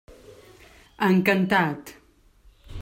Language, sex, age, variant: Catalan, female, 40-49, Central